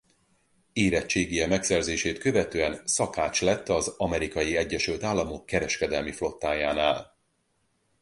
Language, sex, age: Hungarian, male, 40-49